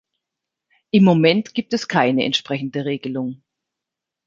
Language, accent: German, Deutschland Deutsch